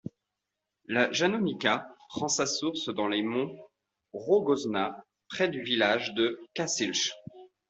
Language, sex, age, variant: French, male, 30-39, Français de métropole